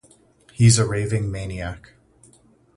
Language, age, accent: English, 30-39, United States English